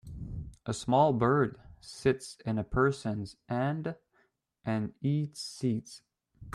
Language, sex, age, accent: English, male, 19-29, Canadian English